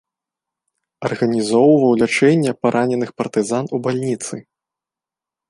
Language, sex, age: Belarusian, male, 19-29